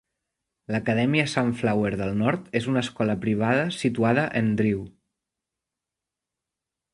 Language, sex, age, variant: Catalan, male, 30-39, Central